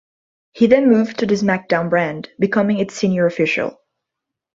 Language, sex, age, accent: English, female, 19-29, United States English